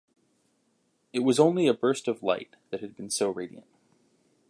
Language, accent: English, United States English